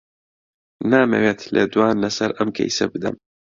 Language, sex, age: Central Kurdish, male, 19-29